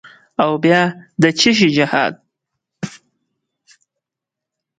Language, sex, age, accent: Pashto, male, 19-29, معیاري پښتو